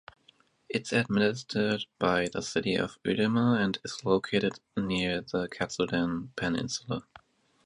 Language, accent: English, United States English